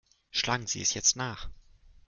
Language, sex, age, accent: German, male, 19-29, Deutschland Deutsch